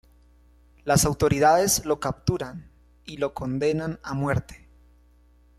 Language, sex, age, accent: Spanish, male, 19-29, Caribe: Cuba, Venezuela, Puerto Rico, República Dominicana, Panamá, Colombia caribeña, México caribeño, Costa del golfo de México